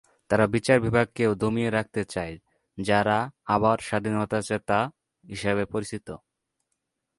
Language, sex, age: Bengali, male, 19-29